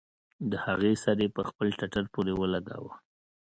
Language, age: Pashto, 30-39